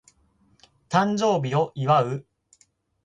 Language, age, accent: Japanese, 19-29, 標準語